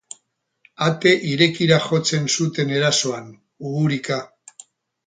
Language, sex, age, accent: Basque, male, 60-69, Erdialdekoa edo Nafarra (Gipuzkoa, Nafarroa)